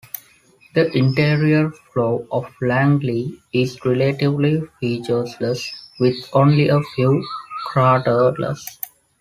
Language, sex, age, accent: English, male, 19-29, India and South Asia (India, Pakistan, Sri Lanka)